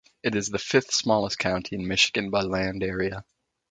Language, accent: English, United States English